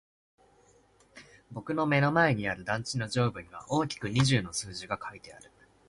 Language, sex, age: Japanese, male, 19-29